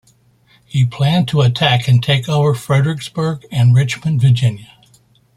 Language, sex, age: English, male, 60-69